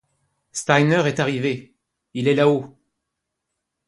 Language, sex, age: French, male, 60-69